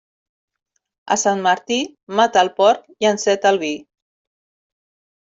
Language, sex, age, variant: Catalan, female, 40-49, Central